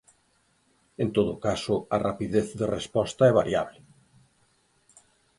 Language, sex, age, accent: Galician, male, 50-59, Oriental (común en zona oriental)